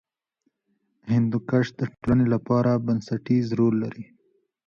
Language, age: Pashto, 19-29